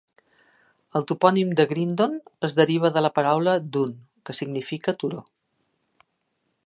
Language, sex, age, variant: Catalan, female, 60-69, Central